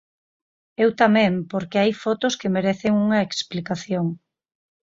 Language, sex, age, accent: Galician, female, 30-39, Normativo (estándar)